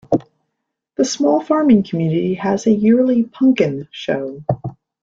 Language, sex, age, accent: English, female, 50-59, United States English